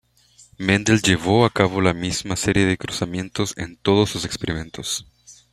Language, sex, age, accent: Spanish, male, 19-29, México